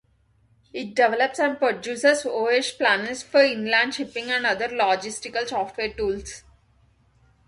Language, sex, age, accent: English, female, 30-39, India and South Asia (India, Pakistan, Sri Lanka)